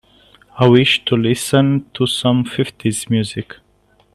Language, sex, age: English, male, 30-39